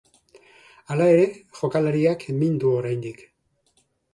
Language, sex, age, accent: Basque, male, 50-59, Mendebalekoa (Araba, Bizkaia, Gipuzkoako mendebaleko herri batzuk)